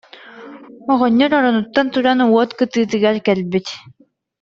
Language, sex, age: Yakut, female, under 19